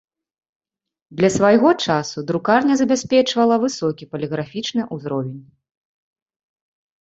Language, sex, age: Belarusian, female, 30-39